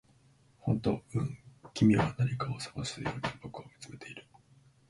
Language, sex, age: Japanese, male, 19-29